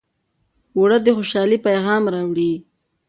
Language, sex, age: Pashto, female, 19-29